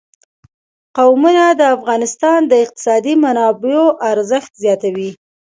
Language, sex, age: Pashto, female, 19-29